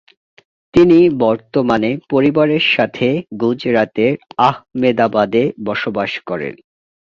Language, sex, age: Bengali, male, 19-29